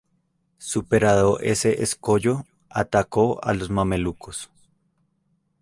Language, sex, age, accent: Spanish, male, 19-29, Andino-Pacífico: Colombia, Perú, Ecuador, oeste de Bolivia y Venezuela andina